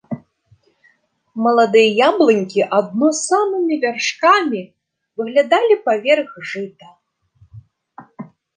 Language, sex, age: Belarusian, female, 19-29